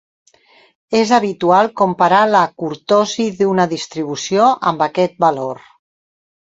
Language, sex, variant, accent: Catalan, female, Central, Barceloní